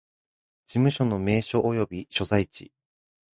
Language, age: Japanese, 19-29